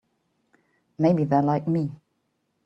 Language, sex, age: English, female, 50-59